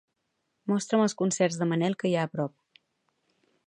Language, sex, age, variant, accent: Catalan, female, 40-49, Central, central